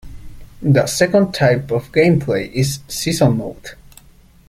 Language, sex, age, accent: English, male, 19-29, United States English